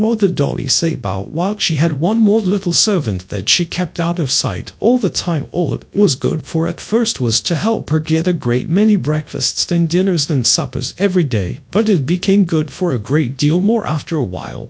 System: TTS, GradTTS